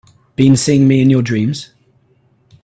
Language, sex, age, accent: English, male, 19-29, England English